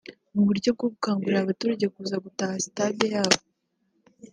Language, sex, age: Kinyarwanda, female, under 19